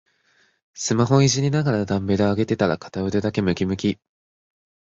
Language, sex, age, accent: Japanese, male, under 19, 標準語